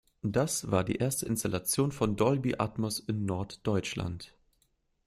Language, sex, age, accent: German, male, 19-29, Deutschland Deutsch